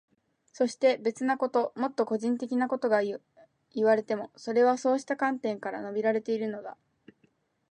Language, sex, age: Japanese, female, 19-29